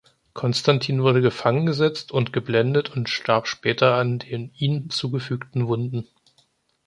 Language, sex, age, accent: German, male, 19-29, Deutschland Deutsch